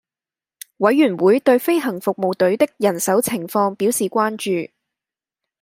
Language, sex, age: Cantonese, female, 19-29